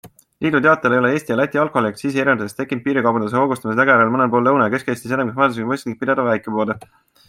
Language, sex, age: Estonian, male, 19-29